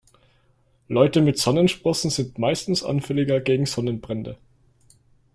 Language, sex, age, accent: German, male, 19-29, Österreichisches Deutsch